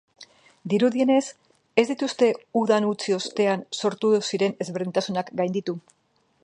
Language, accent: Basque, Mendebalekoa (Araba, Bizkaia, Gipuzkoako mendebaleko herri batzuk)